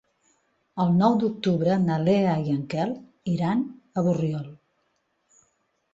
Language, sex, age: Catalan, female, 50-59